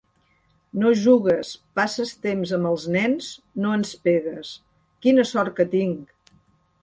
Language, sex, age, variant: Catalan, female, 60-69, Central